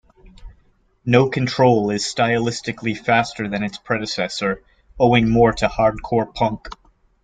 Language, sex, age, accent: English, male, 30-39, United States English